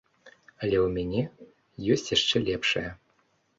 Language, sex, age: Belarusian, male, 19-29